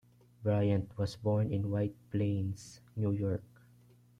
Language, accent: English, Filipino